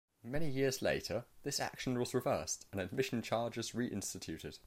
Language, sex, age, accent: English, male, under 19, England English